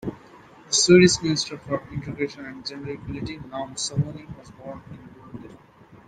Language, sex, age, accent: English, male, 19-29, India and South Asia (India, Pakistan, Sri Lanka)